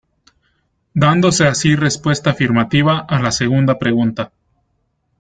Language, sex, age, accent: Spanish, male, 19-29, México